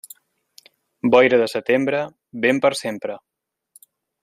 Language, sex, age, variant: Catalan, male, 30-39, Nord-Occidental